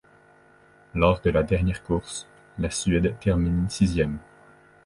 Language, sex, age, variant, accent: French, male, 19-29, Français d'Amérique du Nord, Français du Canada